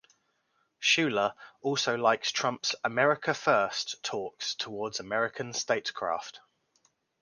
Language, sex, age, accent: English, male, 30-39, England English